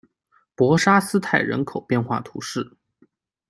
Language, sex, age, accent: Chinese, male, 19-29, 出生地：江苏省